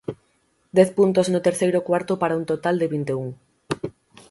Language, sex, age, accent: Galician, female, 19-29, Central (gheada); Oriental (común en zona oriental)